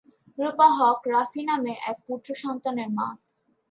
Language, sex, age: Bengali, female, under 19